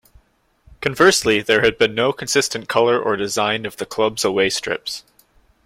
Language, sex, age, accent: English, male, 19-29, United States English